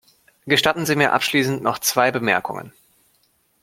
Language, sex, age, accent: German, male, 30-39, Deutschland Deutsch